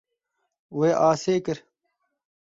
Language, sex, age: Kurdish, male, 19-29